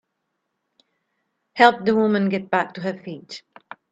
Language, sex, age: English, female, 40-49